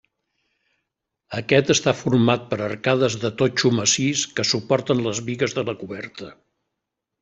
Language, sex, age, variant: Catalan, male, 70-79, Central